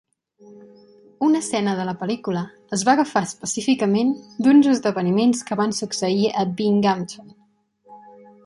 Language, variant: Catalan, Central